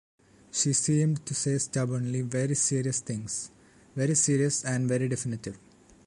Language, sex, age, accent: English, male, under 19, India and South Asia (India, Pakistan, Sri Lanka)